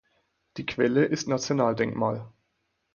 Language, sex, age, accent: German, male, 19-29, Deutschland Deutsch; Österreichisches Deutsch